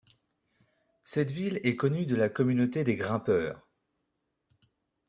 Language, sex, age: French, male, 30-39